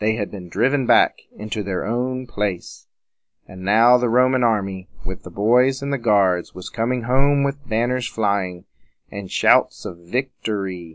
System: none